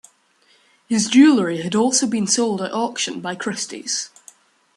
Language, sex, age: English, male, under 19